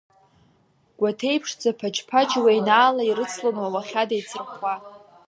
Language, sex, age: Abkhazian, female, under 19